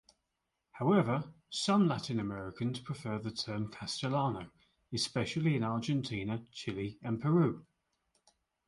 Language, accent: English, England English